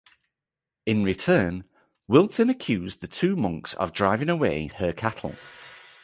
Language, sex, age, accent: English, male, 30-39, England English